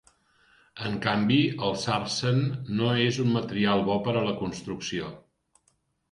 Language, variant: Catalan, Central